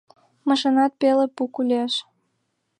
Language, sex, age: Mari, female, 19-29